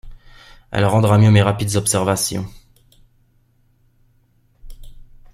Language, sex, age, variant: French, male, 30-39, Français de métropole